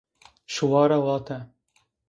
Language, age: Zaza, 19-29